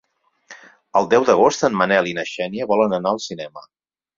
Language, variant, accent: Catalan, Central, Barceloní